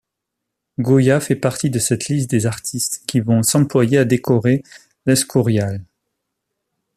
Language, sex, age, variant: French, male, 40-49, Français de métropole